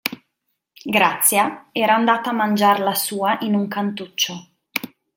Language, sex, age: Italian, female, 30-39